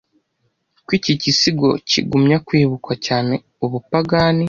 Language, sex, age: Kinyarwanda, male, under 19